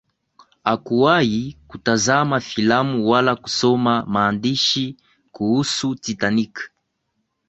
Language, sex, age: Swahili, male, 19-29